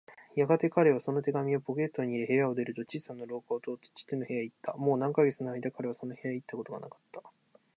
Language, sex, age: Japanese, male, 19-29